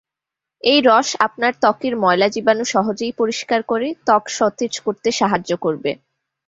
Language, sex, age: Bengali, female, 19-29